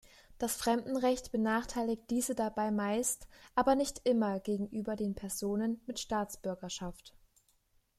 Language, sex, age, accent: German, female, 19-29, Deutschland Deutsch